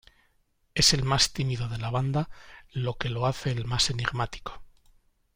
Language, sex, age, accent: Spanish, male, 50-59, España: Norte peninsular (Asturias, Castilla y León, Cantabria, País Vasco, Navarra, Aragón, La Rioja, Guadalajara, Cuenca)